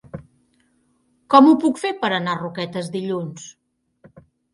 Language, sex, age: Catalan, female, 50-59